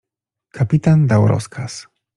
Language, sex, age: Polish, male, 40-49